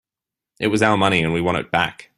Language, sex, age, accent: English, male, 30-39, Australian English